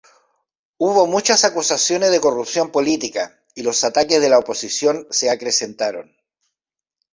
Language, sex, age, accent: Spanish, male, 50-59, Chileno: Chile, Cuyo